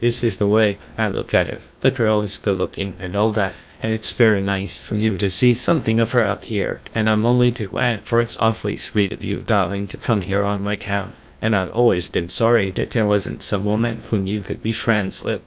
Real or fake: fake